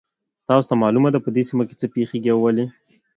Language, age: Pashto, 30-39